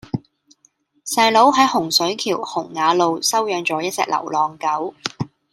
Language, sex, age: Cantonese, female, 19-29